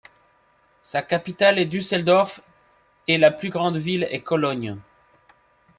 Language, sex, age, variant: French, male, 40-49, Français de métropole